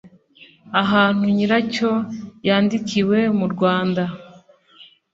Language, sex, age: Kinyarwanda, female, 19-29